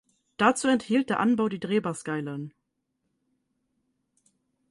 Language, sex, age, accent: German, female, 19-29, Deutschland Deutsch